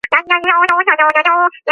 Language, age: Georgian, 90+